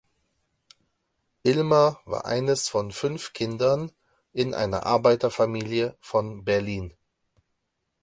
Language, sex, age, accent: German, male, 30-39, Deutschland Deutsch